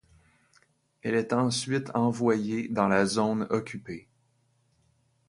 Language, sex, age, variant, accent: French, male, 30-39, Français d'Amérique du Nord, Français du Canada